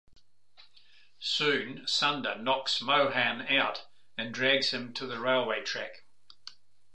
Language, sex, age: English, male, 70-79